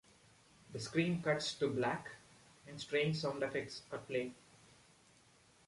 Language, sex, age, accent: English, male, 19-29, India and South Asia (India, Pakistan, Sri Lanka)